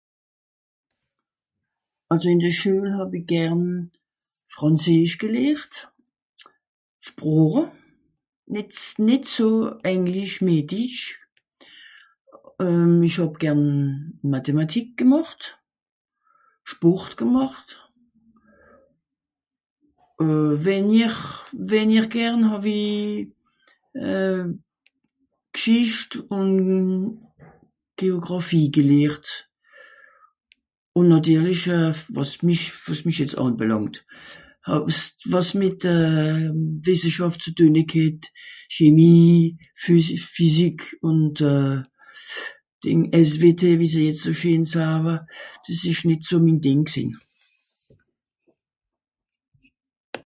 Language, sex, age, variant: Swiss German, female, 60-69, Nordniederàlemmànisch (Rishoffe, Zàwere, Bùsswìller, Hawenau, Brüemt, Stroossbùri, Molse, Dàmbàch, Schlettstàtt, Pfàlzbùri usw.)